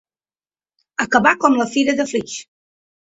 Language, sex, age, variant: Catalan, female, 19-29, Central